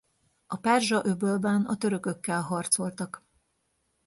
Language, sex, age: Hungarian, female, 40-49